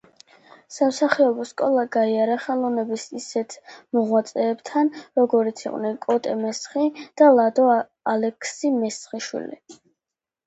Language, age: Georgian, under 19